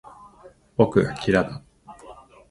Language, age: Japanese, 40-49